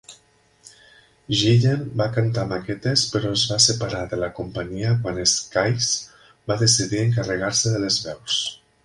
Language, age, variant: Catalan, 40-49, Nord-Occidental